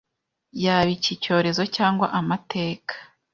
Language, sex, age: Kinyarwanda, female, 19-29